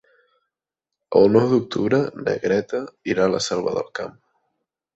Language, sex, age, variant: Catalan, male, 19-29, Central